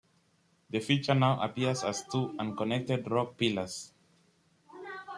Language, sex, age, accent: English, male, under 19, England English